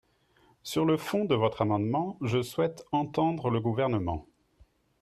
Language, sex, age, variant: French, male, 40-49, Français de métropole